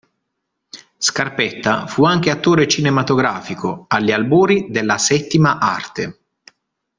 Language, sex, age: Italian, male, 30-39